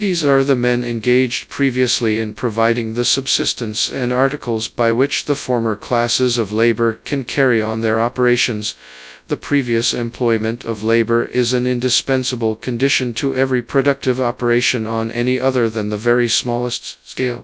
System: TTS, FastPitch